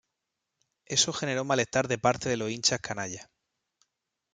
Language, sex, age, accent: Spanish, male, 30-39, España: Sur peninsular (Andalucia, Extremadura, Murcia)